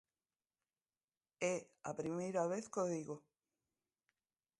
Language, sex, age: Galician, female, 40-49